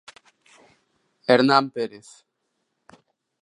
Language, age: Galician, 40-49